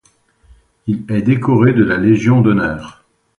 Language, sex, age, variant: French, male, 50-59, Français de métropole